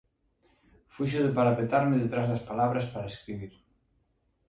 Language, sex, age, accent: Galician, male, 30-39, Normativo (estándar)